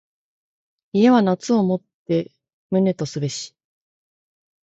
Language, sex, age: Japanese, female, 30-39